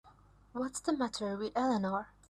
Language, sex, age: English, female, under 19